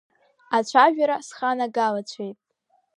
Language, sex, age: Abkhazian, female, under 19